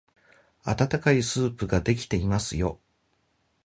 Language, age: Japanese, 50-59